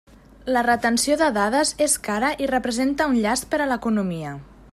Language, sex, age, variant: Catalan, female, 30-39, Central